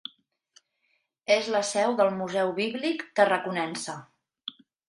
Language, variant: Catalan, Central